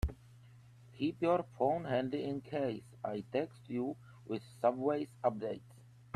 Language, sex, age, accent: English, male, 30-39, England English